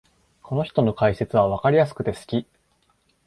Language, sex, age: Japanese, male, 19-29